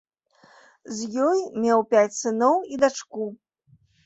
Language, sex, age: Belarusian, female, 30-39